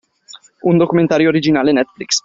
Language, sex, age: Italian, male, 19-29